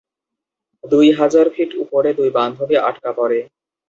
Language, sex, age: Bengali, male, 19-29